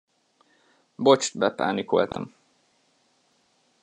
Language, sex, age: Hungarian, male, 19-29